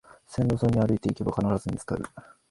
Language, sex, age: Japanese, male, 19-29